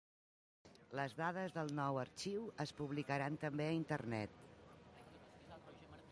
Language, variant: Catalan, Nord-Occidental